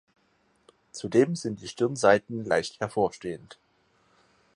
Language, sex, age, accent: German, male, 19-29, Deutschland Deutsch